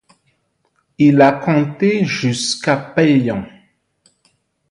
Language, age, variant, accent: French, 40-49, Français d'Afrique subsaharienne et des îles africaines, Français de Madagascar